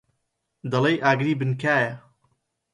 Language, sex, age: Central Kurdish, male, 19-29